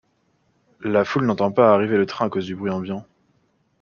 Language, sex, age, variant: French, male, 19-29, Français de métropole